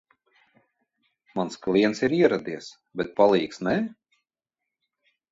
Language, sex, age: Latvian, male, 40-49